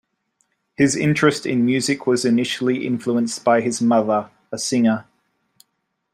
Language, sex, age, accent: English, male, 19-29, Australian English